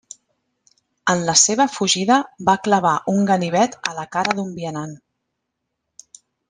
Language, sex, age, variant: Catalan, female, 40-49, Central